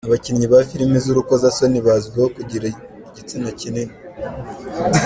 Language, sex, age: Kinyarwanda, male, 19-29